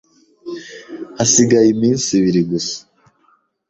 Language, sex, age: Kinyarwanda, male, 19-29